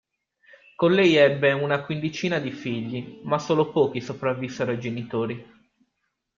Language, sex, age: Italian, male, 19-29